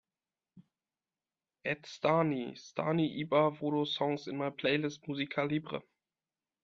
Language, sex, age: English, male, 19-29